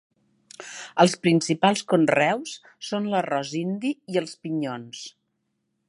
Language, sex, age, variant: Catalan, female, 60-69, Nord-Occidental